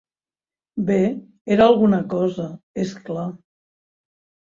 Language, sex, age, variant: Catalan, female, 60-69, Central